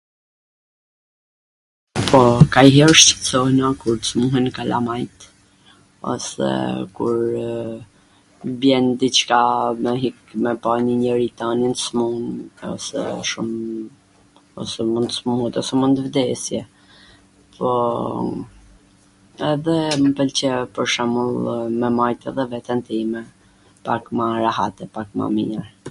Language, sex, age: Gheg Albanian, female, 40-49